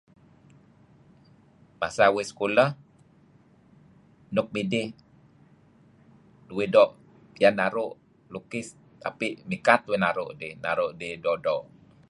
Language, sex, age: Kelabit, male, 50-59